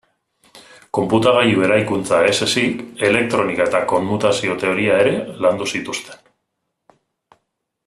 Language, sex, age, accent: Basque, male, 40-49, Mendebalekoa (Araba, Bizkaia, Gipuzkoako mendebaleko herri batzuk)